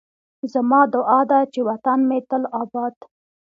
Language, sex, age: Pashto, female, 19-29